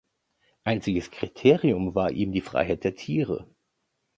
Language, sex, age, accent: German, male, 30-39, Deutschland Deutsch